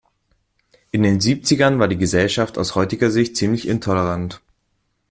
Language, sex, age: German, male, 19-29